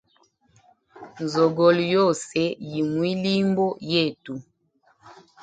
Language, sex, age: Hemba, female, 19-29